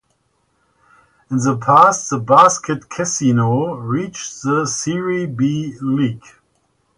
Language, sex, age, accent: English, male, 50-59, United States English